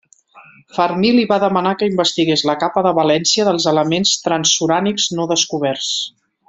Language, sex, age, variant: Catalan, female, 40-49, Central